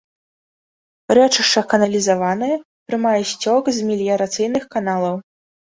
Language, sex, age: Belarusian, female, 19-29